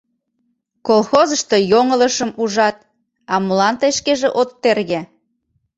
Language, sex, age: Mari, female, 30-39